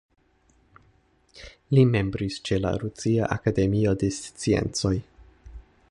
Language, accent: Esperanto, Internacia